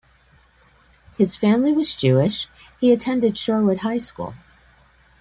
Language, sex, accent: English, female, United States English